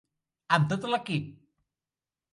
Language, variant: Catalan, Central